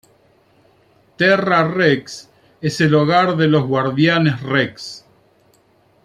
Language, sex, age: Spanish, male, 50-59